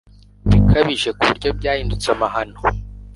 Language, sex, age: Kinyarwanda, male, under 19